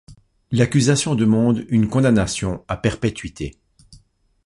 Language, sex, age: French, male, 50-59